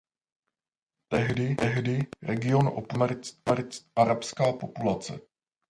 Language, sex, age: Czech, male, 40-49